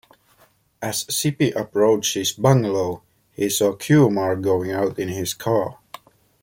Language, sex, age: English, male, 19-29